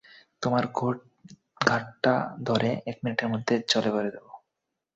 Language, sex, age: Bengali, male, 19-29